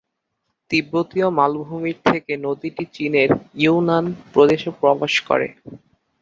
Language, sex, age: Bengali, male, 19-29